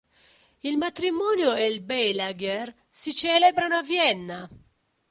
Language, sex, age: Italian, female, 50-59